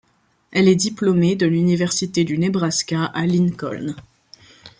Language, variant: French, Français de métropole